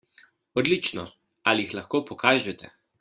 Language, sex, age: Slovenian, male, 19-29